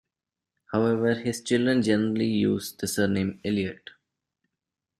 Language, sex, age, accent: English, male, 19-29, India and South Asia (India, Pakistan, Sri Lanka)